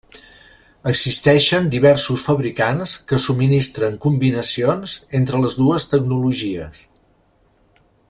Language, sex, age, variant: Catalan, male, 60-69, Central